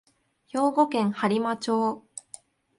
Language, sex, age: Japanese, female, 19-29